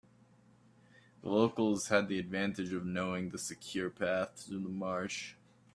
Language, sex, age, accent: English, male, under 19, United States English